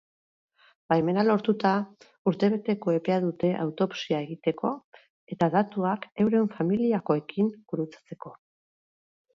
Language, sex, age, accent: Basque, female, 50-59, Mendebalekoa (Araba, Bizkaia, Gipuzkoako mendebaleko herri batzuk)